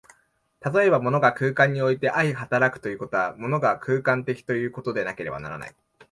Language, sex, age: Japanese, male, 19-29